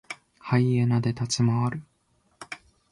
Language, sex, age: Japanese, male, 19-29